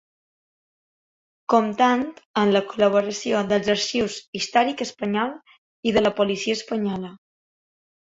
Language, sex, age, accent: Catalan, female, 30-39, mallorquí